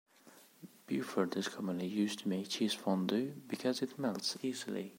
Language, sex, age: English, male, 19-29